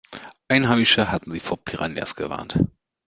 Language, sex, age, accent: German, male, 30-39, Deutschland Deutsch